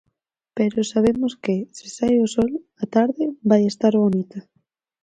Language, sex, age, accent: Galician, female, under 19, Atlántico (seseo e gheada)